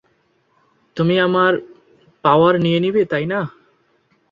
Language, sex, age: Bengali, male, 19-29